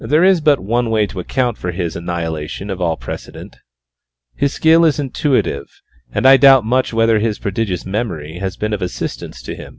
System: none